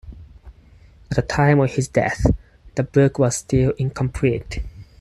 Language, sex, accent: English, male, United States English